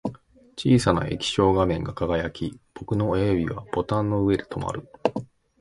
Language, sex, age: Japanese, male, 40-49